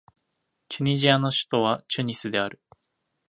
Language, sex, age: Japanese, male, 19-29